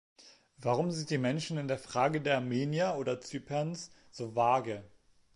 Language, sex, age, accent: German, male, 19-29, Deutschland Deutsch